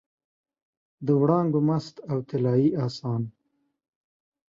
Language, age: Pashto, 30-39